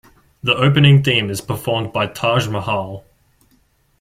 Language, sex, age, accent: English, male, under 19, Australian English